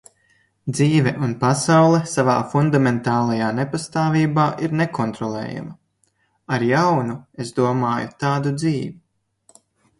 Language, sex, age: Latvian, male, 19-29